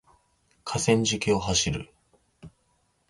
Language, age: Japanese, 19-29